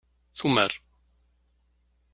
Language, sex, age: Kabyle, male, 40-49